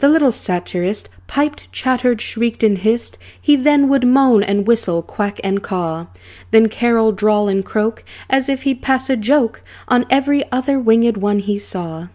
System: none